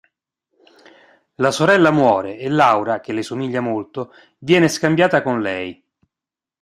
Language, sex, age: Italian, male, 50-59